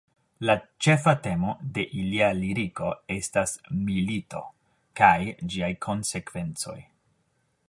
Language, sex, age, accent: Esperanto, male, 19-29, Internacia